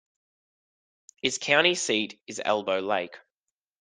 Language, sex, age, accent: English, male, 19-29, Australian English